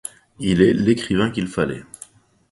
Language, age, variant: French, 30-39, Français de métropole